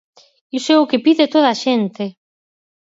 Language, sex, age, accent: Galician, female, 50-59, Central (gheada)